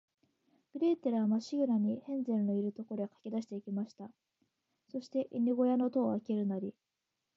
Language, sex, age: Japanese, female, 19-29